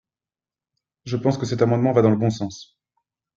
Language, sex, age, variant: French, male, 30-39, Français de métropole